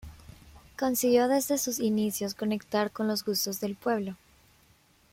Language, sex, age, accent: Spanish, female, 19-29, América central